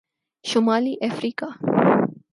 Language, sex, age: Urdu, female, 19-29